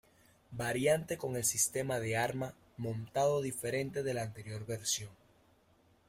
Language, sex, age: Spanish, male, 19-29